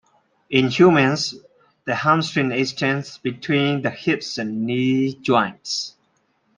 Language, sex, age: English, male, 40-49